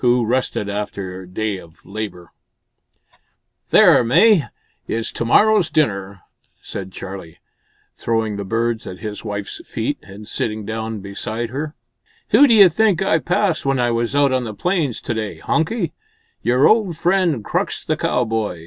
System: none